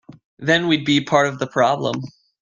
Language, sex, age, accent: English, male, 19-29, United States English